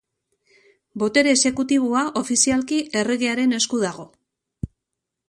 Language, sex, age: Basque, female, 50-59